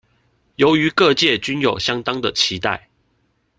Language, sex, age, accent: Chinese, male, 19-29, 出生地：臺北市